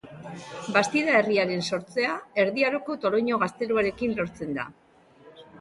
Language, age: Basque, under 19